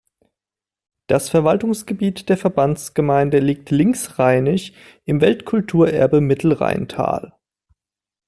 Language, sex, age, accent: German, male, 30-39, Deutschland Deutsch